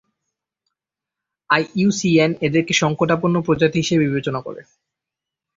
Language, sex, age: Bengali, male, 19-29